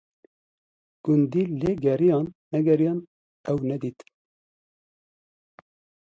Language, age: Kurdish, 30-39